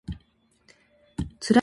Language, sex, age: Japanese, female, 19-29